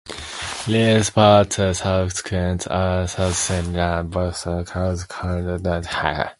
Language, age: English, 19-29